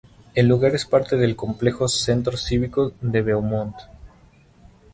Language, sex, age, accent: Spanish, male, 19-29, México